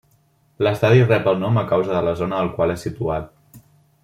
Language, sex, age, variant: Catalan, male, 19-29, Central